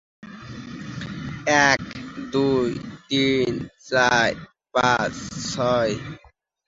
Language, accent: English, United States English